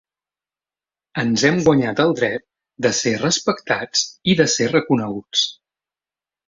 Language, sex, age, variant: Catalan, male, 30-39, Central